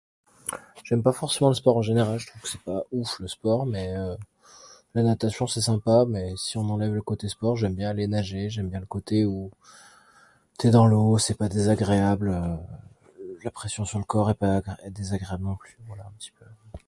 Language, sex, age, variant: French, male, 30-39, Français de métropole